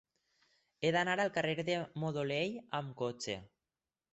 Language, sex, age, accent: Catalan, male, 19-29, valencià